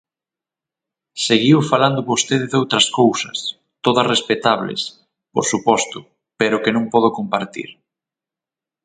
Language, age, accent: Galician, 30-39, Oriental (común en zona oriental); Normativo (estándar)